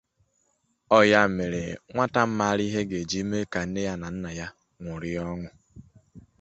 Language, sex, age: Igbo, male, 19-29